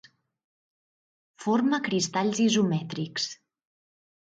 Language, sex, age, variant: Catalan, female, 19-29, Central